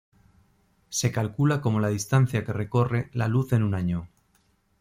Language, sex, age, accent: Spanish, male, 40-49, España: Norte peninsular (Asturias, Castilla y León, Cantabria, País Vasco, Navarra, Aragón, La Rioja, Guadalajara, Cuenca)